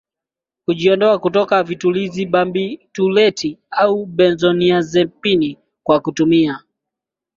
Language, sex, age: Swahili, male, 19-29